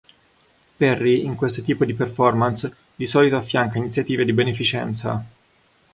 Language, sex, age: Italian, male, 30-39